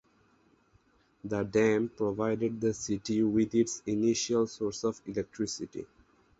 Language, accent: English, United States English